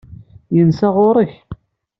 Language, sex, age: Kabyle, male, 19-29